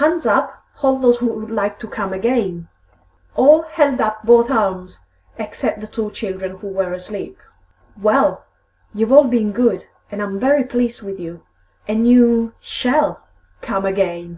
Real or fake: real